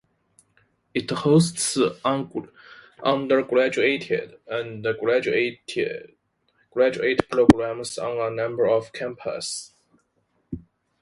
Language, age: English, 30-39